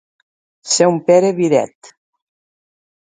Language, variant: Catalan, Septentrional